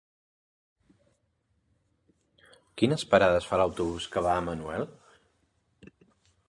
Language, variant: Catalan, Central